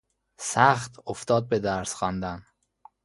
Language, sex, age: Persian, male, 19-29